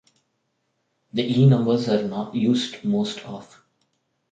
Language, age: English, 19-29